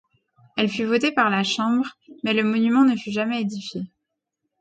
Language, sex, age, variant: French, female, 30-39, Français de métropole